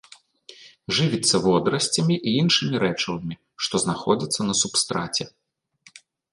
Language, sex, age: Belarusian, male, 30-39